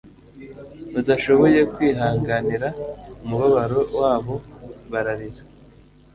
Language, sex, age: Kinyarwanda, male, 19-29